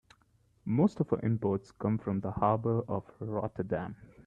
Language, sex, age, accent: English, male, 19-29, India and South Asia (India, Pakistan, Sri Lanka)